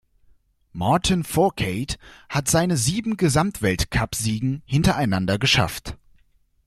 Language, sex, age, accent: German, male, under 19, Deutschland Deutsch